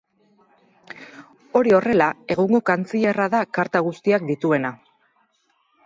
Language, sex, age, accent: Basque, female, 30-39, Erdialdekoa edo Nafarra (Gipuzkoa, Nafarroa)